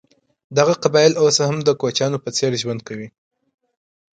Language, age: Pashto, 19-29